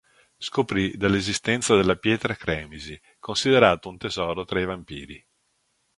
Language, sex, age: Italian, male, 50-59